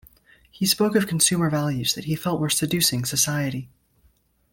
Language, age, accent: English, under 19, United States English